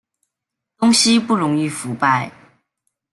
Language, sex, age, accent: Chinese, male, under 19, 出生地：湖南省